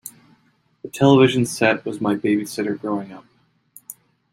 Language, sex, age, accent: English, male, 30-39, United States English